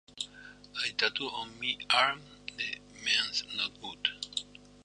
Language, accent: Spanish, Rioplatense: Argentina, Uruguay, este de Bolivia, Paraguay